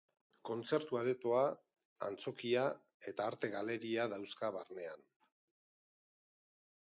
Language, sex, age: Basque, male, 50-59